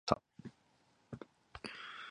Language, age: Japanese, 19-29